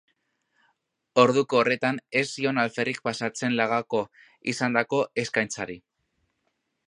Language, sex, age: Basque, male, under 19